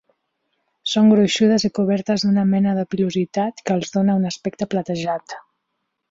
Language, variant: Catalan, Central